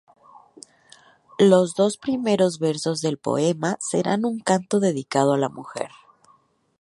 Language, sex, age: Spanish, female, 30-39